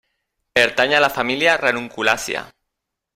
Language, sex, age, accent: Catalan, male, 40-49, valencià